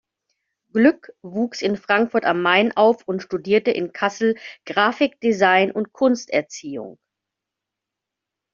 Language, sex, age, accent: German, female, 40-49, Deutschland Deutsch